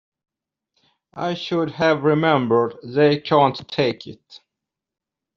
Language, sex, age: English, male, 40-49